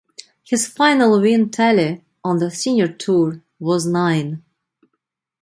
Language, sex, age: English, female, 50-59